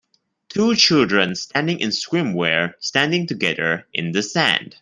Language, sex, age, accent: English, male, 19-29, Malaysian English